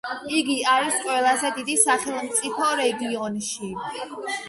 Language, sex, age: Georgian, female, under 19